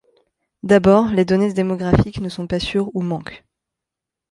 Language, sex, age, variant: French, female, 30-39, Français de métropole